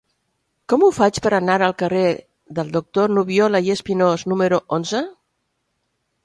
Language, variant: Catalan, Central